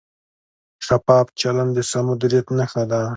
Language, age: Pashto, 30-39